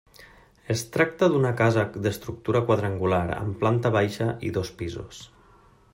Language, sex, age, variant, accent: Catalan, male, 30-39, Valencià meridional, valencià